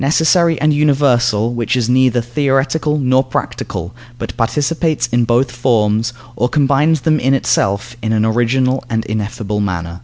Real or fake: real